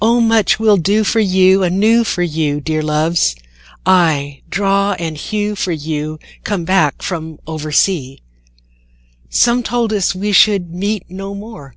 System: none